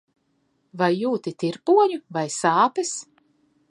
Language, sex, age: Latvian, female, 50-59